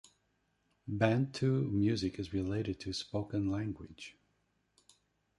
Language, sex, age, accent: English, male, 60-69, United States English